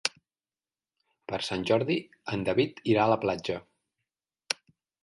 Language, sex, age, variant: Catalan, male, 30-39, Central